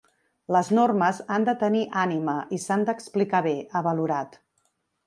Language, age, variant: Catalan, 40-49, Central